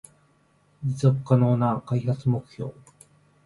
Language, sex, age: Japanese, male, 19-29